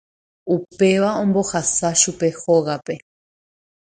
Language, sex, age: Guarani, female, 30-39